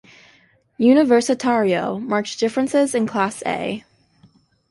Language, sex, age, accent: English, female, 19-29, United States English